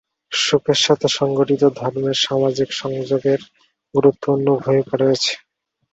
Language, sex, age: Bengali, male, 19-29